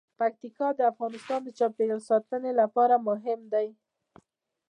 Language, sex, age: Pashto, female, 30-39